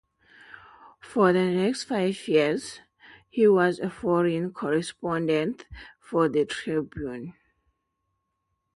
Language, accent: English, Southern African (South Africa, Zimbabwe, Namibia)